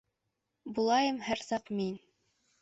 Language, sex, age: Bashkir, female, 19-29